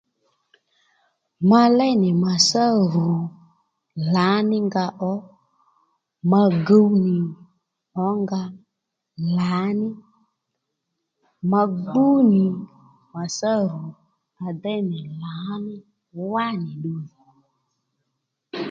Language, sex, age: Lendu, female, 30-39